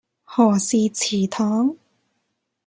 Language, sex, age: Cantonese, female, 19-29